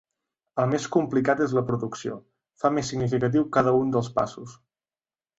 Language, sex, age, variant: Catalan, male, 19-29, Central